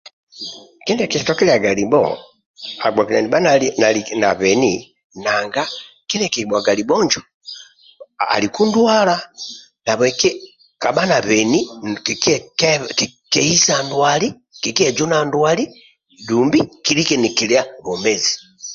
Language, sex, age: Amba (Uganda), male, 70-79